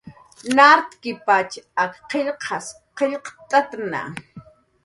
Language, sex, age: Jaqaru, female, 40-49